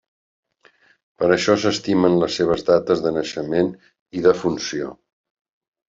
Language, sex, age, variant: Catalan, male, 60-69, Central